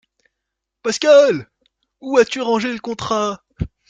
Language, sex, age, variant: French, male, 19-29, Français de métropole